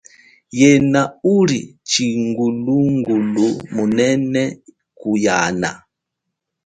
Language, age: Chokwe, 30-39